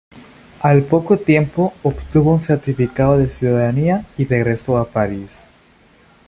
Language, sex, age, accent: Spanish, male, under 19, México